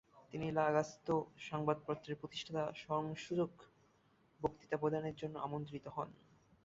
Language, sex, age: Bengali, male, 19-29